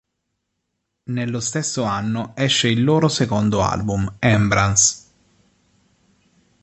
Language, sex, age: Italian, male, 30-39